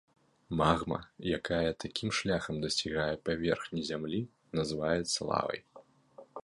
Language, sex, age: Belarusian, male, 19-29